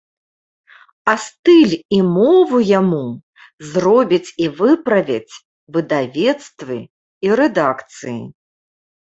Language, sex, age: Belarusian, female, 40-49